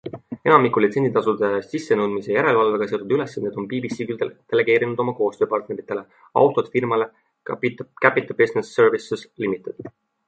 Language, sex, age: Estonian, male, 19-29